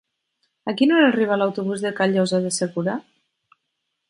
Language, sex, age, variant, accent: Catalan, female, 30-39, Nord-Occidental, Lleidatà